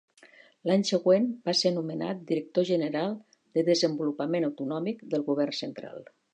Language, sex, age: Catalan, female, 60-69